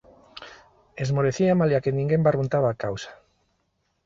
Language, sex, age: Galician, male, 50-59